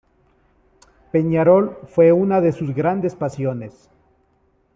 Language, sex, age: Spanish, male, 50-59